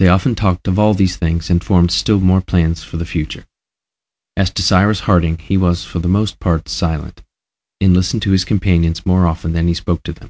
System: none